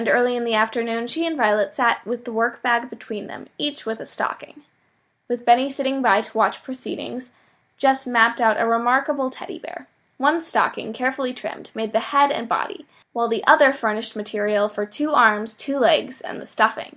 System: none